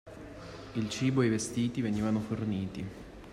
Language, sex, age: Italian, male, 19-29